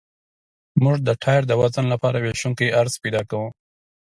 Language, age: Pashto, 19-29